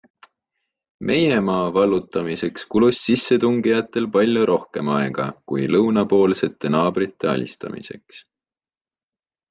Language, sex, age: Estonian, male, 19-29